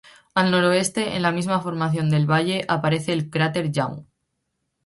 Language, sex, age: Spanish, female, 19-29